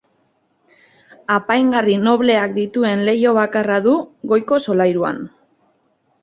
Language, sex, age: Basque, female, 19-29